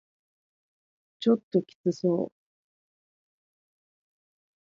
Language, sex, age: Japanese, female, 30-39